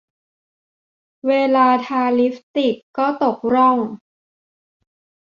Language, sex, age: Thai, female, 19-29